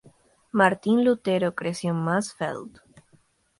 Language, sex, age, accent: Spanish, female, under 19, Peru